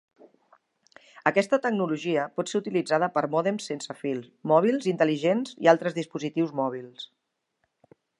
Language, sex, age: Catalan, female, 50-59